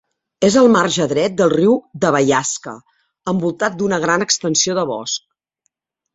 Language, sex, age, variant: Catalan, female, 50-59, Central